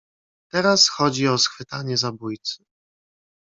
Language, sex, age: Polish, male, 30-39